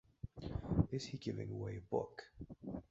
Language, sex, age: English, male, 19-29